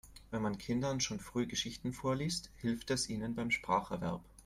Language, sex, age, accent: German, male, 30-39, Österreichisches Deutsch